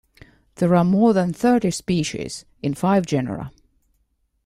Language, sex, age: English, female, 40-49